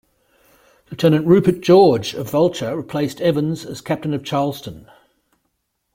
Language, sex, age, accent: English, male, 50-59, Australian English